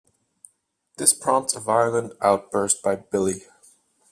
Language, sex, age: English, male, 19-29